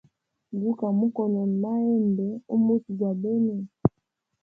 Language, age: Hemba, 30-39